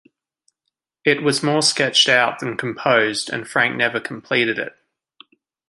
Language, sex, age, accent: English, male, 19-29, Australian English